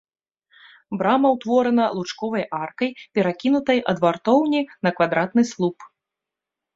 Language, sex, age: Belarusian, female, 30-39